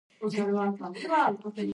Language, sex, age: Tatar, female, under 19